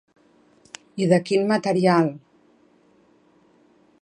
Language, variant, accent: Catalan, Central, central